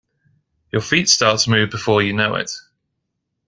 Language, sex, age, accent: English, male, 19-29, England English